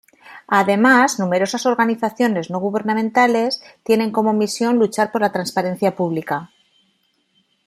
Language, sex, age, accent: Spanish, female, 40-49, España: Norte peninsular (Asturias, Castilla y León, Cantabria, País Vasco, Navarra, Aragón, La Rioja, Guadalajara, Cuenca)